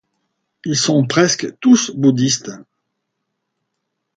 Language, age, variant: French, 70-79, Français de métropole